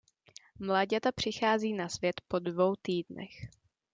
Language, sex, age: Czech, female, under 19